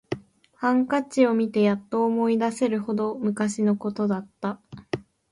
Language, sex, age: Japanese, female, 19-29